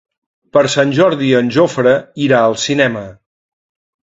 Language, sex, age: Catalan, male, 50-59